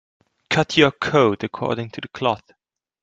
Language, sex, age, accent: English, male, 19-29, England English